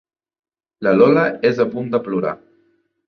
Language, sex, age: Catalan, male, 19-29